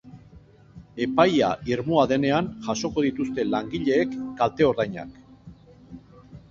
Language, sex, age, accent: Basque, male, 50-59, Erdialdekoa edo Nafarra (Gipuzkoa, Nafarroa)